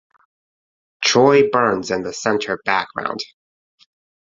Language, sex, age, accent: English, male, 30-39, United States English